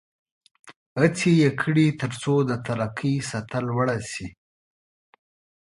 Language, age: Pashto, 19-29